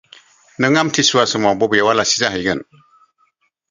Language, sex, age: Bodo, female, 40-49